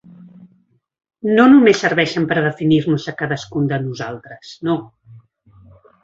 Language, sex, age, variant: Catalan, female, 50-59, Central